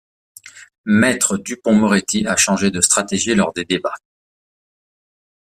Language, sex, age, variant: French, male, 40-49, Français de métropole